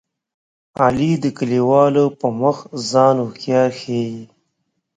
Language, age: Pashto, 30-39